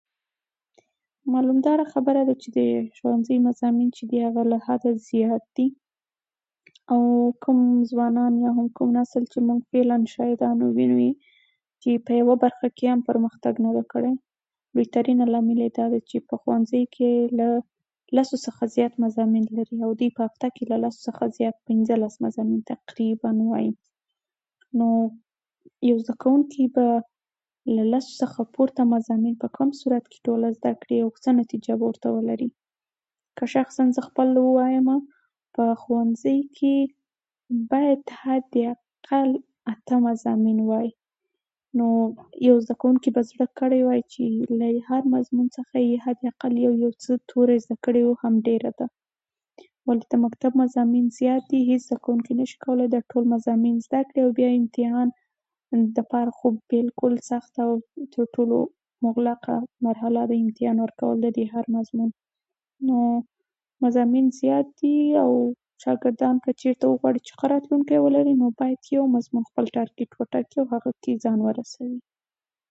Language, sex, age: Pashto, female, 19-29